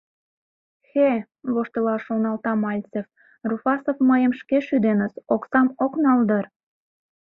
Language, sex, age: Mari, female, 19-29